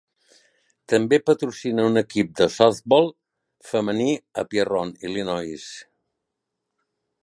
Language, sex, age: Catalan, male, 60-69